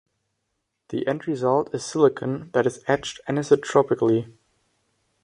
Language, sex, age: English, male, under 19